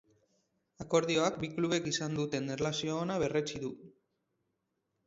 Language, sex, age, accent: Basque, male, 30-39, Mendebalekoa (Araba, Bizkaia, Gipuzkoako mendebaleko herri batzuk)